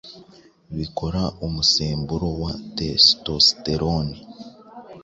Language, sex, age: Kinyarwanda, male, 19-29